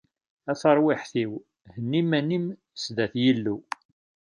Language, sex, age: Kabyle, male, 50-59